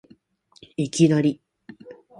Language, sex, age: Japanese, female, 19-29